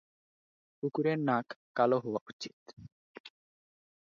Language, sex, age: Bengali, male, under 19